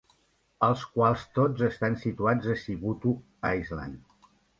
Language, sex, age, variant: Catalan, male, 50-59, Central